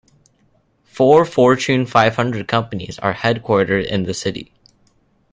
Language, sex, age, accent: English, male, under 19, United States English